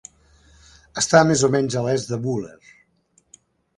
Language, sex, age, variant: Catalan, male, 60-69, Central